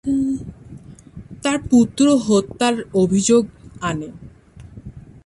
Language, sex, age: Bengali, female, 19-29